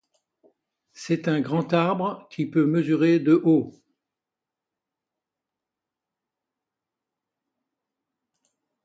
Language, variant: French, Français de métropole